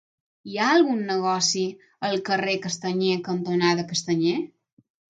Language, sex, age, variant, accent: Catalan, female, under 19, Balear, balear; mallorquí